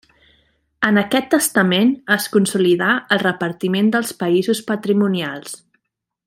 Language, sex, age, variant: Catalan, female, 30-39, Central